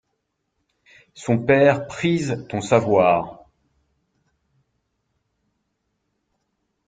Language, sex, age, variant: French, male, 40-49, Français de métropole